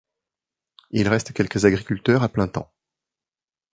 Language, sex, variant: French, male, Français de métropole